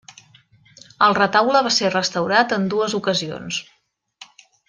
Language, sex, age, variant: Catalan, female, 30-39, Central